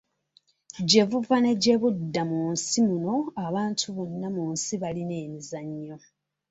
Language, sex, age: Ganda, female, 30-39